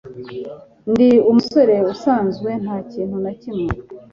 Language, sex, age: Kinyarwanda, female, 30-39